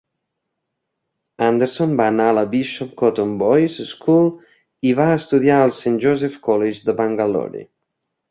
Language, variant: Catalan, Central